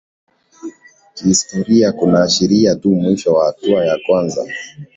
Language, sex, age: Swahili, male, 19-29